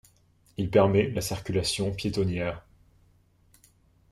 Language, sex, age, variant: French, male, 19-29, Français de métropole